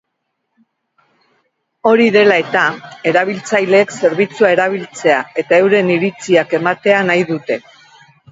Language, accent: Basque, Erdialdekoa edo Nafarra (Gipuzkoa, Nafarroa)